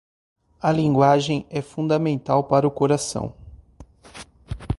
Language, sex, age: Portuguese, male, 40-49